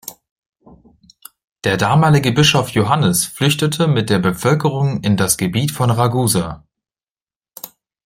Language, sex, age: German, male, 19-29